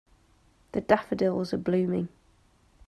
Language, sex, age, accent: English, female, 30-39, England English